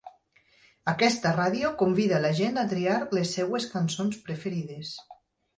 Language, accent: Catalan, valencià